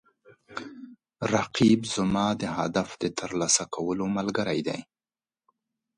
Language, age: Pashto, 50-59